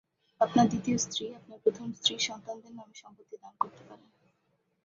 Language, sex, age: Bengali, female, 19-29